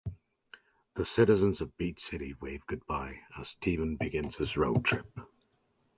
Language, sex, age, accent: English, male, 40-49, United States English